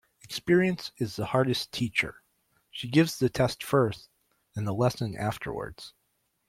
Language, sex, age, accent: English, male, 40-49, United States English